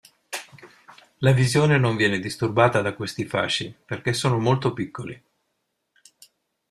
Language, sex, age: Italian, male, 60-69